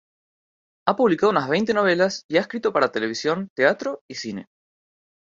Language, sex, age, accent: Spanish, male, under 19, Rioplatense: Argentina, Uruguay, este de Bolivia, Paraguay